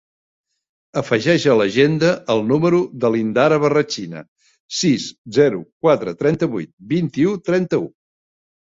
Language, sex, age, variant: Catalan, male, 60-69, Central